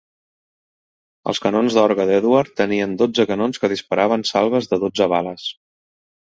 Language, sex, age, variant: Catalan, male, 40-49, Central